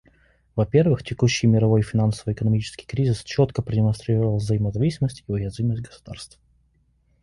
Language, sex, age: Russian, male, 30-39